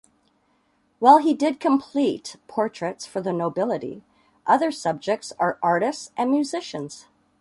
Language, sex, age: English, female, 50-59